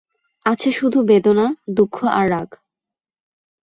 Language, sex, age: Bengali, female, 19-29